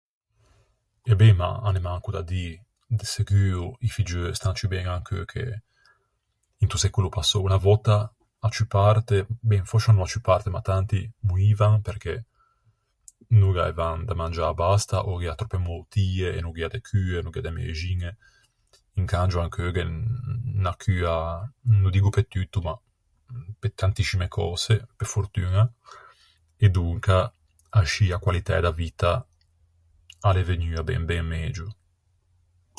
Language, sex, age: Ligurian, male, 30-39